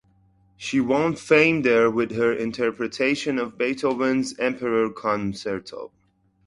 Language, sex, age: English, male, 19-29